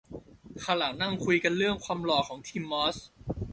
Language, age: Thai, under 19